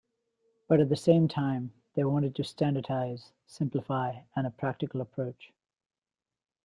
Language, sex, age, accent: English, male, 30-39, Australian English